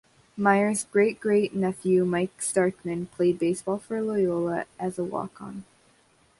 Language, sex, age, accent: English, female, under 19, United States English